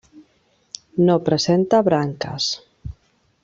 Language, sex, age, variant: Catalan, female, 40-49, Septentrional